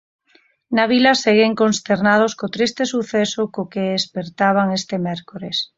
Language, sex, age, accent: Galician, female, 30-39, Normativo (estándar)